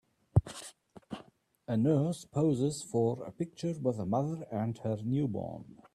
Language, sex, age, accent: English, male, 60-69, Southern African (South Africa, Zimbabwe, Namibia)